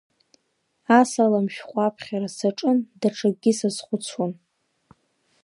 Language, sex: Abkhazian, female